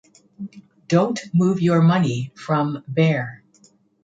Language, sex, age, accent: English, female, 60-69, Canadian English